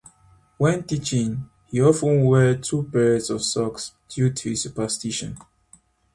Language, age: English, 19-29